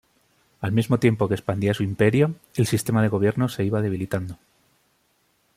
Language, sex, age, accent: Spanish, male, 30-39, España: Centro-Sur peninsular (Madrid, Toledo, Castilla-La Mancha)